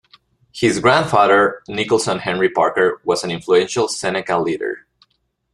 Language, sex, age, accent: English, male, 19-29, United States English